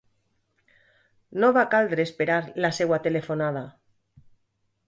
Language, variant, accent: Catalan, Valencià central, valencià